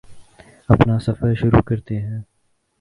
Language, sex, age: Urdu, male, 19-29